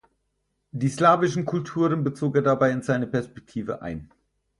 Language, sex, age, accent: German, male, 30-39, Deutschland Deutsch